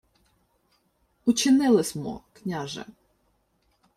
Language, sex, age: Ukrainian, female, 30-39